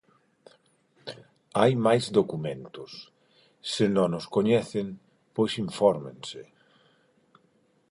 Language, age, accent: Galician, 40-49, Normativo (estándar); Neofalante